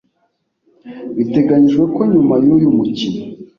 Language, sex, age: Kinyarwanda, male, 40-49